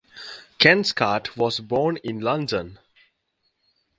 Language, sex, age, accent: English, male, 19-29, United States English